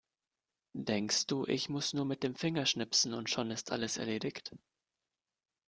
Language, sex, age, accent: German, male, 19-29, Deutschland Deutsch